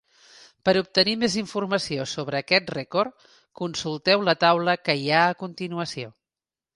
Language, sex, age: Catalan, female, 50-59